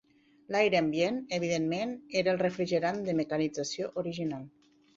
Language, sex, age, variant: Catalan, female, 40-49, Nord-Occidental